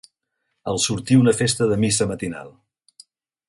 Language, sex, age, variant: Catalan, male, 60-69, Central